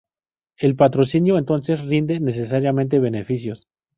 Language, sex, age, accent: Spanish, male, 19-29, México